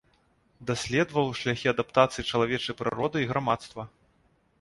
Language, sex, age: Belarusian, male, 30-39